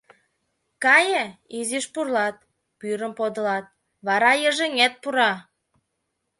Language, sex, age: Mari, female, 19-29